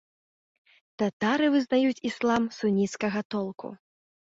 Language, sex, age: Belarusian, female, 19-29